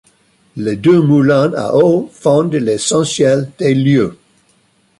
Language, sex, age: French, male, 60-69